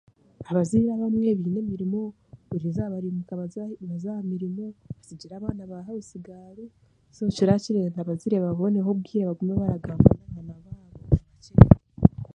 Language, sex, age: Chiga, female, 19-29